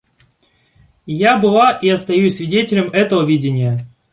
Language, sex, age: Russian, male, 19-29